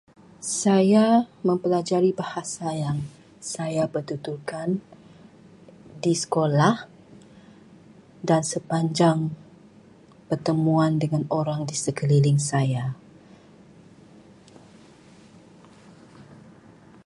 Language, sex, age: Malay, female, 40-49